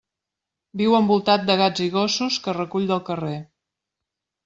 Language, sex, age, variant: Catalan, female, 50-59, Central